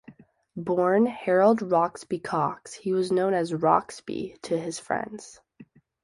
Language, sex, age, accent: English, female, 19-29, United States English